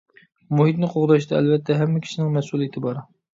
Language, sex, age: Uyghur, male, 30-39